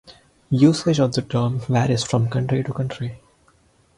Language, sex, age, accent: English, male, 19-29, India and South Asia (India, Pakistan, Sri Lanka)